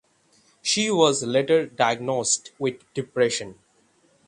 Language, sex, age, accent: English, male, under 19, India and South Asia (India, Pakistan, Sri Lanka)